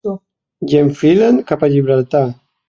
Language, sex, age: Catalan, male, 40-49